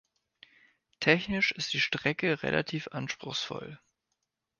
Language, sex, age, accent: German, male, 19-29, Deutschland Deutsch